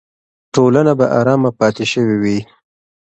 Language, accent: Pashto, پکتیا ولایت، احمدزی